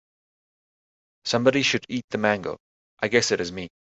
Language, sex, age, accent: English, male, 30-39, Southern African (South Africa, Zimbabwe, Namibia)